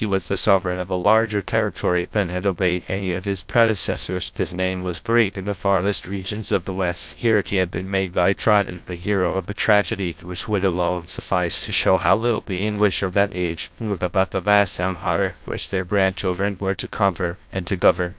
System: TTS, GlowTTS